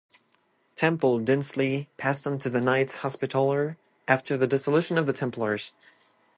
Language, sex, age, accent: English, male, under 19, french accent